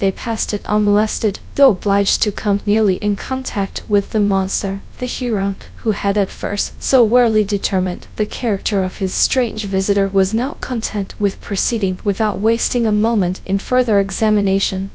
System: TTS, GradTTS